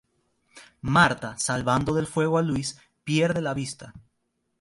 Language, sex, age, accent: Spanish, male, 19-29, Caribe: Cuba, Venezuela, Puerto Rico, República Dominicana, Panamá, Colombia caribeña, México caribeño, Costa del golfo de México